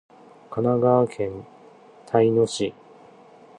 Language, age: Japanese, 30-39